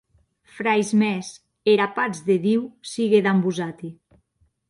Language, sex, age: Occitan, female, 40-49